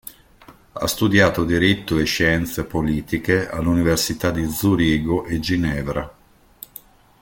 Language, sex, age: Italian, male, 50-59